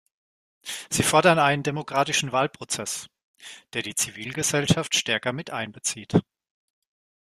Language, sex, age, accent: German, male, 30-39, Deutschland Deutsch